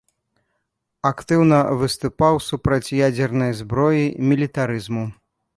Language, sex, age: Belarusian, male, 30-39